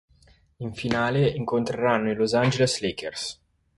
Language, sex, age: Italian, male, 30-39